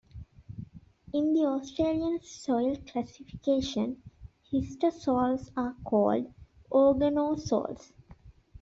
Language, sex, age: English, female, 19-29